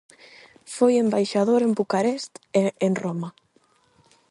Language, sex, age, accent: Galician, female, 19-29, Atlántico (seseo e gheada); Normativo (estándar); Neofalante